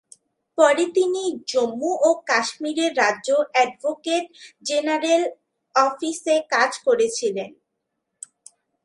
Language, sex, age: Bengali, female, under 19